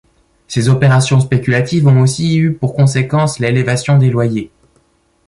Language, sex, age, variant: French, male, 19-29, Français de métropole